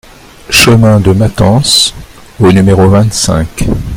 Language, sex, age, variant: French, male, 60-69, Français de métropole